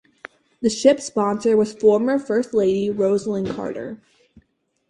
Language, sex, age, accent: English, female, under 19, United States English